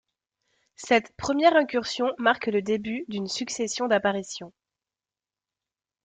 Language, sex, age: French, female, 19-29